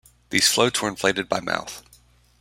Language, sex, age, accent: English, male, 30-39, United States English